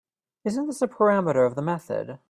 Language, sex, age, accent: English, male, 19-29, United States English